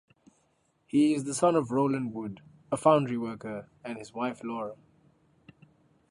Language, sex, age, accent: English, male, 19-29, Southern African (South Africa, Zimbabwe, Namibia)